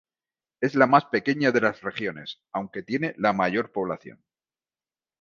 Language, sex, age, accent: Spanish, male, 50-59, España: Sur peninsular (Andalucia, Extremadura, Murcia)